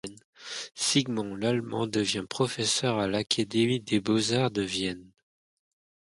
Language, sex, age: French, male, 19-29